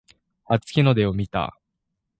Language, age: Japanese, 19-29